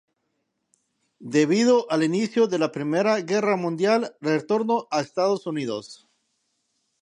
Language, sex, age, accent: Spanish, male, 40-49, Andino-Pacífico: Colombia, Perú, Ecuador, oeste de Bolivia y Venezuela andina